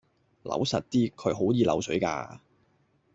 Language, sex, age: Cantonese, male, 30-39